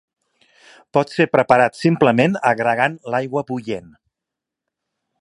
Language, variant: Catalan, Central